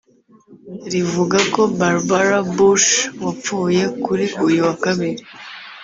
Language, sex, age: Kinyarwanda, female, under 19